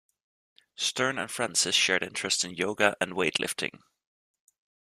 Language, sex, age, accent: English, male, 19-29, United States English